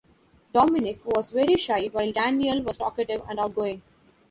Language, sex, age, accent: English, female, 19-29, India and South Asia (India, Pakistan, Sri Lanka)